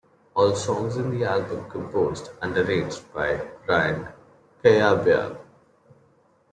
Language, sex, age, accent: English, male, 19-29, India and South Asia (India, Pakistan, Sri Lanka)